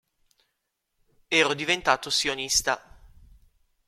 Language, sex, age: Italian, male, 30-39